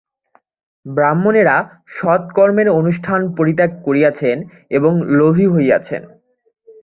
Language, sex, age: Bengali, male, under 19